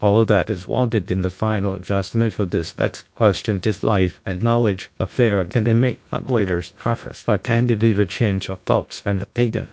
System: TTS, GlowTTS